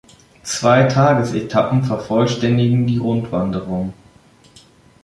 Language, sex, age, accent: German, male, under 19, Deutschland Deutsch